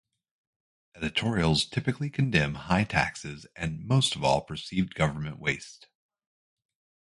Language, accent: English, United States English